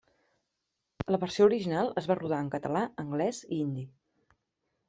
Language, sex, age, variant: Catalan, female, 30-39, Central